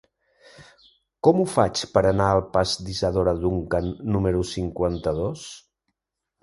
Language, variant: Catalan, Central